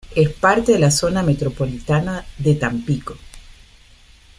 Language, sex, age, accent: Spanish, female, 40-49, Caribe: Cuba, Venezuela, Puerto Rico, República Dominicana, Panamá, Colombia caribeña, México caribeño, Costa del golfo de México